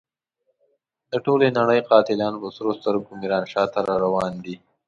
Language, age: Pashto, 19-29